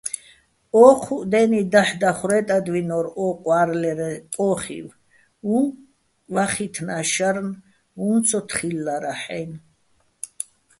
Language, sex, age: Bats, female, 60-69